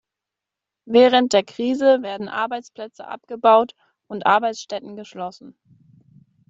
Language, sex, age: German, female, 19-29